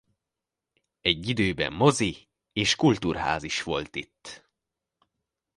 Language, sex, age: Hungarian, male, under 19